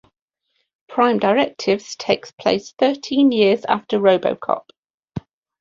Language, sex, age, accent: English, female, 50-59, England English